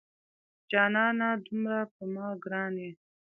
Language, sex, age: Pashto, female, 19-29